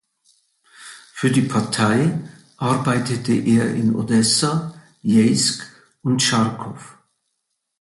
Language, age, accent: German, 70-79, Deutschland Deutsch